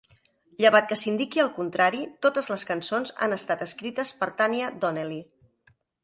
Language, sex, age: Catalan, female, 40-49